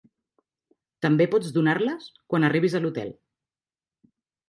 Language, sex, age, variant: Catalan, female, 40-49, Central